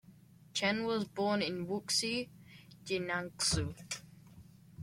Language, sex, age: English, male, under 19